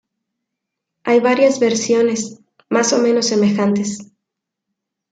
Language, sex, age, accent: Spanish, female, 19-29, México